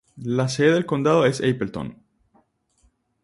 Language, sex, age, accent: Spanish, male, 19-29, Caribe: Cuba, Venezuela, Puerto Rico, República Dominicana, Panamá, Colombia caribeña, México caribeño, Costa del golfo de México